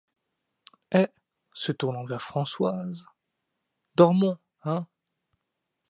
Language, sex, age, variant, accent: French, male, under 19, Français d'Europe, Français de Suisse